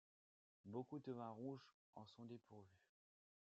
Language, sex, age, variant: French, male, under 19, Français de métropole